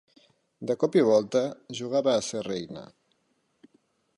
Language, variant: Catalan, Central